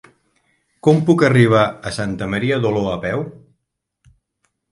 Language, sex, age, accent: Catalan, male, 50-59, occidental